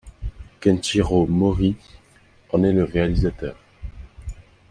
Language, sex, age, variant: French, male, 19-29, Français de métropole